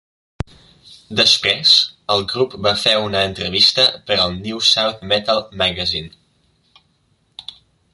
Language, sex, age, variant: Catalan, male, 19-29, Septentrional